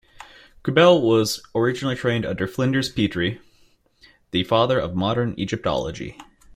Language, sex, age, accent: English, male, 19-29, United States English